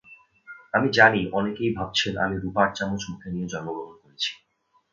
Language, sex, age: Bengali, male, 19-29